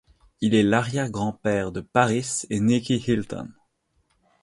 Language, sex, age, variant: French, male, under 19, Français de métropole